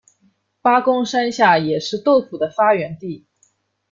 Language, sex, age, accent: Chinese, female, 19-29, 出生地：上海市